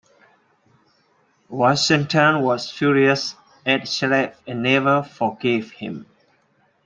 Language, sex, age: English, male, 40-49